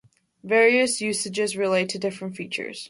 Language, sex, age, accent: English, female, under 19, United States English